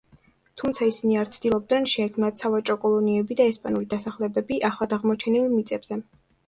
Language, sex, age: Georgian, female, under 19